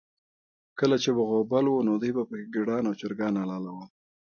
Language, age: Pashto, 30-39